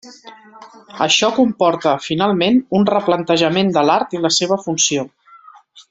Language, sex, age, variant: Catalan, female, 40-49, Central